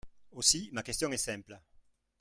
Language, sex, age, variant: French, male, 50-59, Français de métropole